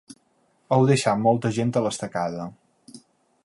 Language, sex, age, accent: Catalan, male, 19-29, balear; valencià